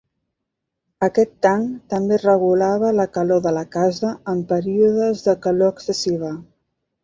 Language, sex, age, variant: Catalan, female, 50-59, Central